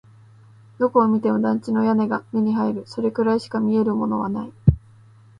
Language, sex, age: Japanese, female, 19-29